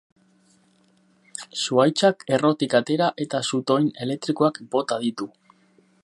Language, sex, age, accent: Basque, male, 19-29, Mendebalekoa (Araba, Bizkaia, Gipuzkoako mendebaleko herri batzuk)